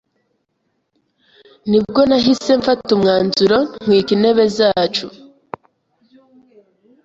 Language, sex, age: Kinyarwanda, female, 19-29